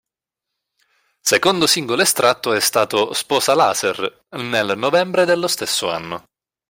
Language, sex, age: Italian, male, 19-29